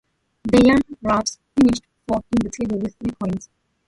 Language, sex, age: English, female, 30-39